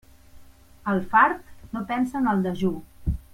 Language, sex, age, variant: Catalan, female, 30-39, Central